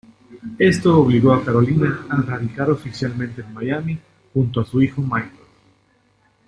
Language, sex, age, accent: Spanish, male, 40-49, México